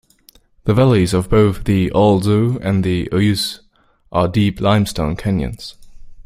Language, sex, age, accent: English, male, 19-29, England English